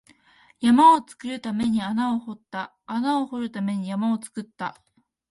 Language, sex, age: Japanese, female, 19-29